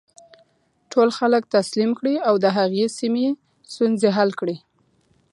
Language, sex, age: Pashto, female, 19-29